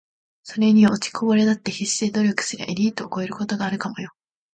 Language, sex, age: Japanese, female, under 19